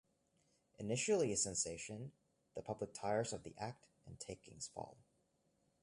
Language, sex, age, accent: English, male, 19-29, United States English